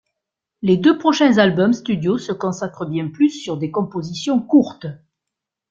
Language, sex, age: French, female, 60-69